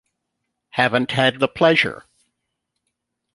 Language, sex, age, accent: English, male, 60-69, United States English